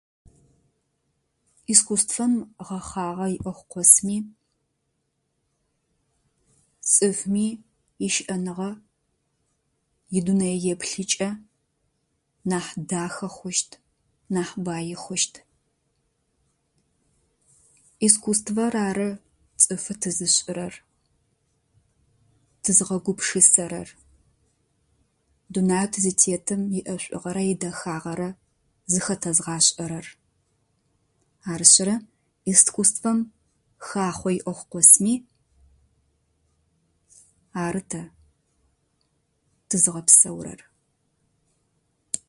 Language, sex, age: Adyghe, female, 30-39